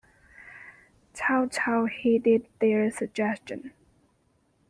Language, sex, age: English, female, 19-29